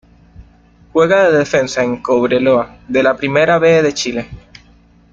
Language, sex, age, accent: Spanish, male, 19-29, Caribe: Cuba, Venezuela, Puerto Rico, República Dominicana, Panamá, Colombia caribeña, México caribeño, Costa del golfo de México